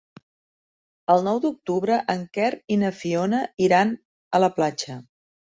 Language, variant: Catalan, Central